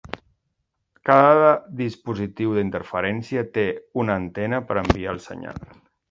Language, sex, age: Catalan, male, 50-59